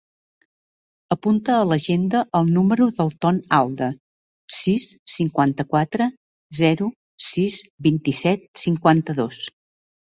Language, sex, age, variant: Catalan, female, 60-69, Central